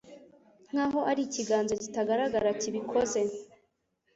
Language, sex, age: Kinyarwanda, female, under 19